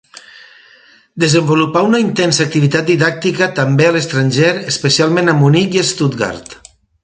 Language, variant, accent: Catalan, Valencià meridional, valencià